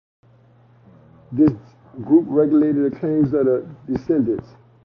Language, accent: English, United States English